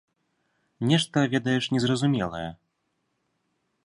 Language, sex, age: Belarusian, male, 19-29